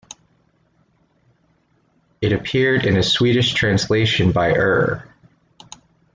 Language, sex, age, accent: English, male, 19-29, United States English